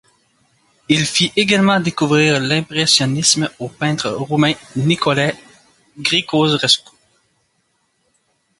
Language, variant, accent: French, Français d'Amérique du Nord, Français du Canada